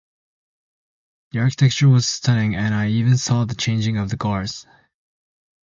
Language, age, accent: English, under 19, United States English